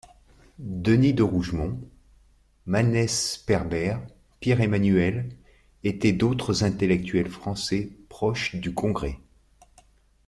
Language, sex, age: French, male, 40-49